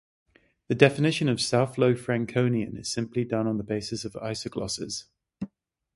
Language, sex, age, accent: English, male, 40-49, United States English; England English